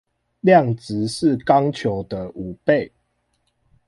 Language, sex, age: Chinese, male, 19-29